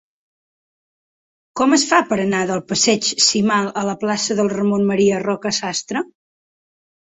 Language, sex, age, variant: Catalan, female, 19-29, Central